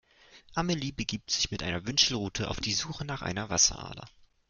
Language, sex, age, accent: German, male, 19-29, Deutschland Deutsch